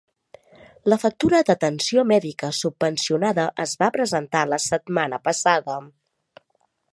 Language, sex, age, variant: Catalan, female, 30-39, Central